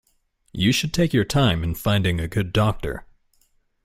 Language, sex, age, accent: English, male, 19-29, United States English